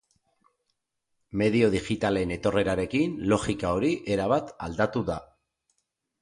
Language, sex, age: Basque, male, 40-49